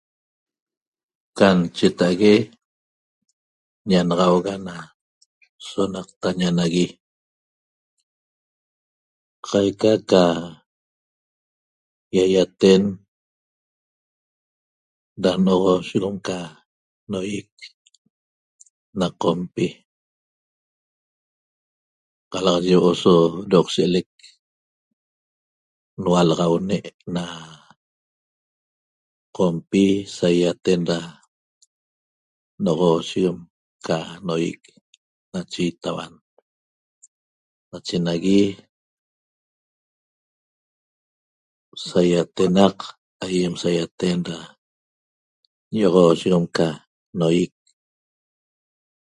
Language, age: Toba, 50-59